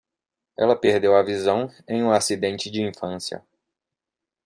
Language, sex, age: Portuguese, male, 19-29